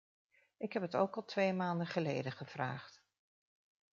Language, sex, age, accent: Dutch, female, 60-69, Nederlands Nederlands